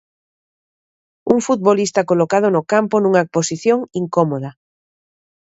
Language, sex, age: Galician, female, 30-39